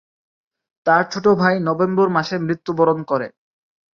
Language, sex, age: Bengali, male, 19-29